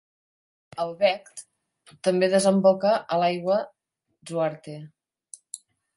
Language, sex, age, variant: Catalan, female, 50-59, Nord-Occidental